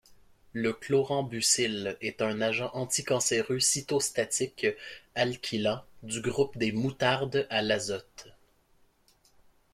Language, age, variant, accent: French, 19-29, Français d'Amérique du Nord, Français du Canada